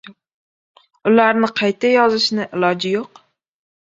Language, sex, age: Uzbek, male, under 19